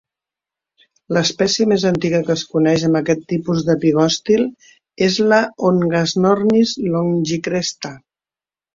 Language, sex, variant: Catalan, female, Central